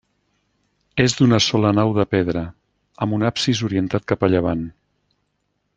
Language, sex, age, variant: Catalan, male, 60-69, Central